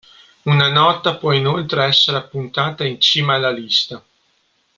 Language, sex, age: Italian, male, 30-39